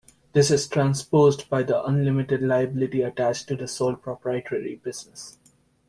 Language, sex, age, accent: English, male, 19-29, United States English